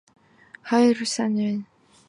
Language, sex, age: English, female, 19-29